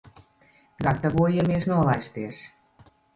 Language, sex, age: Latvian, female, 50-59